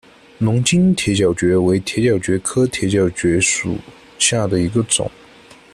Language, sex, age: Chinese, male, 19-29